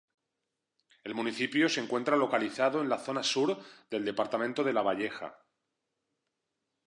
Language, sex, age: Spanish, male, 40-49